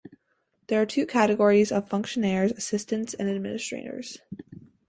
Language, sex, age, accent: English, female, under 19, United States English